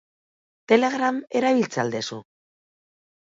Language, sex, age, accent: Basque, female, 40-49, Erdialdekoa edo Nafarra (Gipuzkoa, Nafarroa)